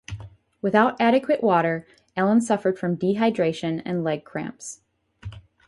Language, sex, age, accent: English, female, 19-29, United States English